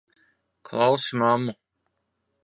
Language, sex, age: Latvian, male, 30-39